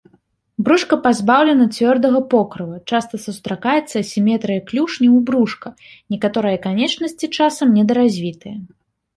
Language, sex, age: Belarusian, female, 30-39